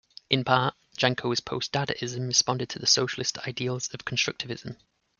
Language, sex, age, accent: English, male, 30-39, England English